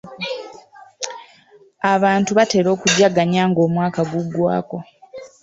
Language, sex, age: Ganda, female, 19-29